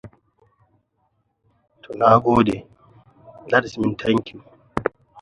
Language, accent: English, United States English